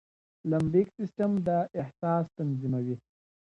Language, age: Pashto, 19-29